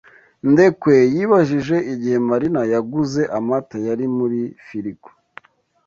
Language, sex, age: Kinyarwanda, male, 19-29